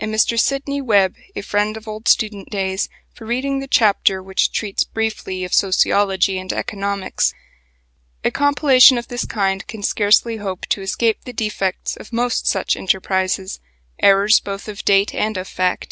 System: none